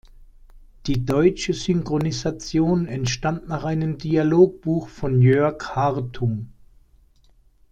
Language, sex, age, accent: German, male, 60-69, Deutschland Deutsch